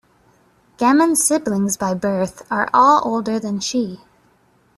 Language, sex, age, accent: English, female, 19-29, United States English